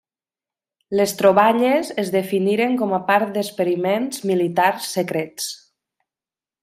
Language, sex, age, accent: Catalan, female, 30-39, valencià